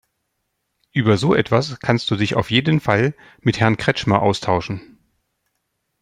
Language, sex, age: German, male, 40-49